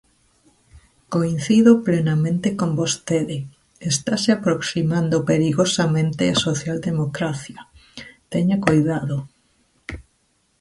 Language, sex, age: Galician, female, 40-49